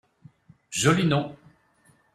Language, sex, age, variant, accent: French, male, 50-59, Français d'Europe, Français de Suisse